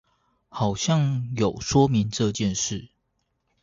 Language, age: Chinese, 30-39